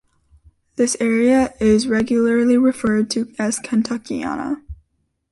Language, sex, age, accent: English, female, under 19, United States English